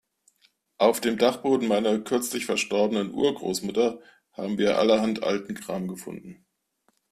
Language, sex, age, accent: German, male, 40-49, Deutschland Deutsch